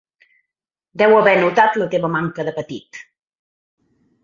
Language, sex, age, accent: Catalan, female, 30-39, Garrotxi